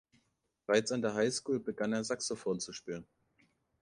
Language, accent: German, Deutschland Deutsch